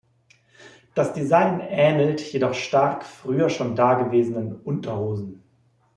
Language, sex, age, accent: German, male, 40-49, Deutschland Deutsch